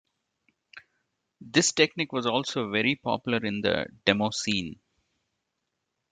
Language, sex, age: English, male, 40-49